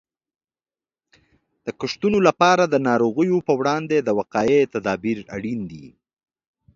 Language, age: Pashto, 50-59